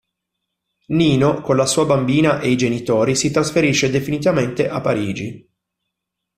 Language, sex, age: Italian, male, 40-49